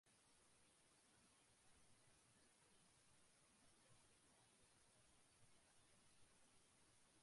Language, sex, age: Bengali, male, 19-29